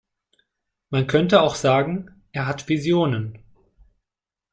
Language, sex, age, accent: German, male, 19-29, Deutschland Deutsch